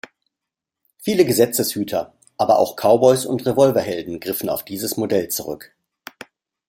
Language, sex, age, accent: German, male, 50-59, Deutschland Deutsch